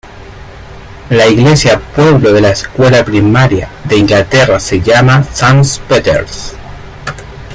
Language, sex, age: Spanish, male, 30-39